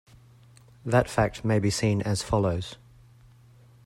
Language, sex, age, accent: English, male, 30-39, Australian English